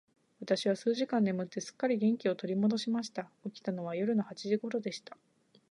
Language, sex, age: Japanese, female, 19-29